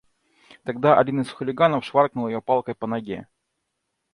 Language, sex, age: Russian, male, 30-39